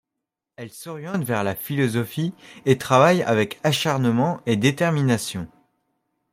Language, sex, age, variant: French, male, under 19, Français de métropole